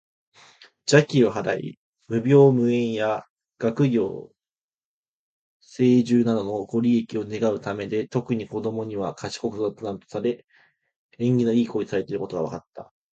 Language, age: Japanese, 19-29